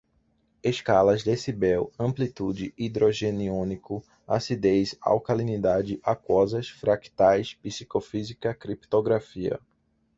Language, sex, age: Portuguese, male, 19-29